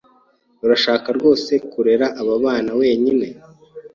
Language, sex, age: Kinyarwanda, male, 19-29